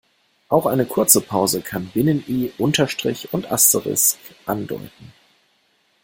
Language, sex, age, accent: German, male, 19-29, Deutschland Deutsch